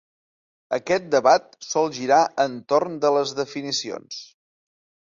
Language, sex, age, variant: Catalan, male, 40-49, Central